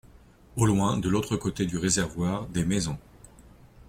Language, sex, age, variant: French, male, 40-49, Français de métropole